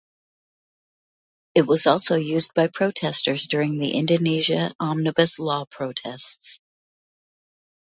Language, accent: English, United States English